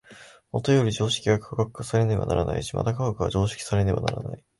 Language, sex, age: Japanese, male, 19-29